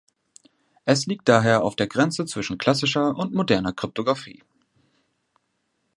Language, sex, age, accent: German, male, 19-29, Deutschland Deutsch